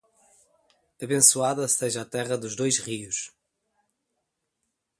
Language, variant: Portuguese, Portuguese (Portugal)